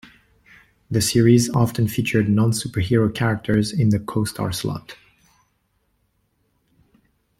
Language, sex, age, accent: English, male, 40-49, United States English